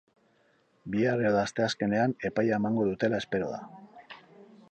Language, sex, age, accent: Basque, male, 50-59, Mendebalekoa (Araba, Bizkaia, Gipuzkoako mendebaleko herri batzuk)